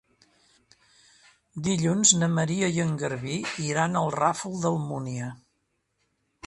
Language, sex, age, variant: Catalan, male, 60-69, Central